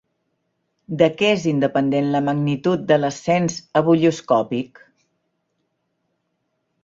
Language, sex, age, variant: Catalan, female, 50-59, Central